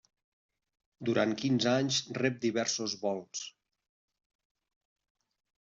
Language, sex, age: Catalan, male, 40-49